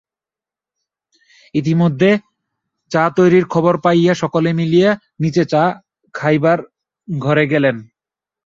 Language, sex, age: Bengali, male, 19-29